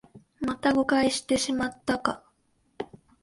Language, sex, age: Japanese, female, 19-29